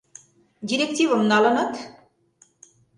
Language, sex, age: Mari, female, 50-59